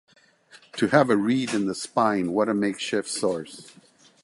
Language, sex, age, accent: English, male, 60-69, United States English